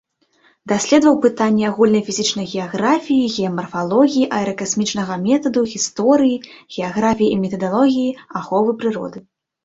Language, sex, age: Belarusian, female, 19-29